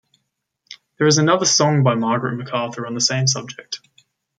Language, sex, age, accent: English, male, under 19, Australian English